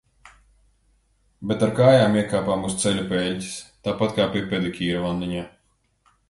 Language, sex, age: Latvian, male, 30-39